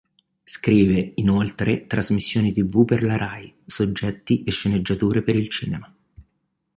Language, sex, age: Italian, male, 19-29